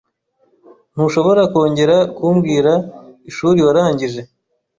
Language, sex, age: Kinyarwanda, male, 19-29